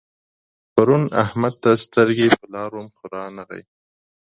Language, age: Pashto, 30-39